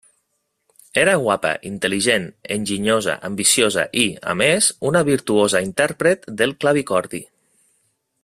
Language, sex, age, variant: Catalan, male, 30-39, Nord-Occidental